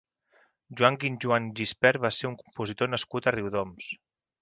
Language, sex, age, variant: Catalan, male, 40-49, Central